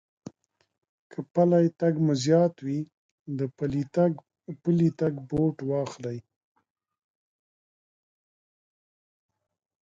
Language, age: Pashto, 40-49